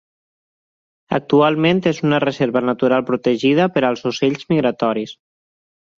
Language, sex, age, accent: Catalan, male, 30-39, valencià